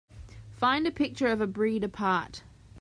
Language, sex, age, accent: English, female, 19-29, Australian English